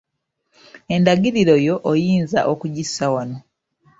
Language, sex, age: Ganda, female, 30-39